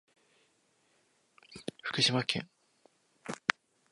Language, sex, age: Japanese, male, under 19